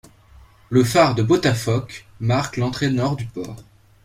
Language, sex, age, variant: French, male, under 19, Français de métropole